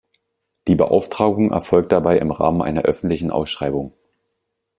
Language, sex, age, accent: German, male, 30-39, Deutschland Deutsch